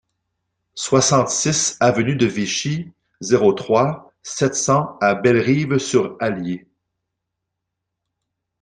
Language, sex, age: French, male, 40-49